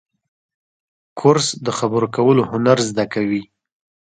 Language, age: Pashto, 19-29